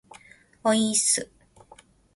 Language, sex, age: Japanese, female, 30-39